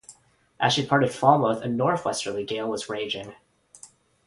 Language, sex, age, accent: English, male, under 19, United States English